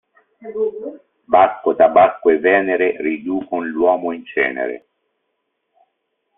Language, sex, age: Italian, male, 50-59